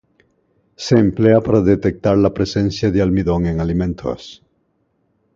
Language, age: Spanish, 50-59